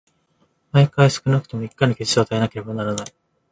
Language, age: Japanese, 19-29